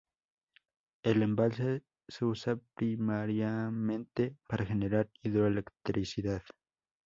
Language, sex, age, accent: Spanish, male, under 19, México